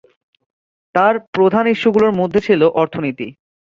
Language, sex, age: Bengali, male, 19-29